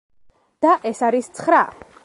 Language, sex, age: Georgian, female, 19-29